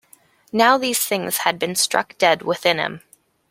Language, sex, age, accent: English, female, 19-29, Canadian English